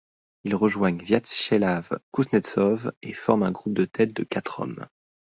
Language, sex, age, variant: French, male, 30-39, Français de métropole